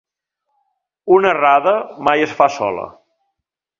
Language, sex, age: Catalan, male, 40-49